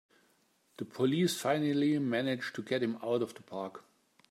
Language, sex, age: English, male, 50-59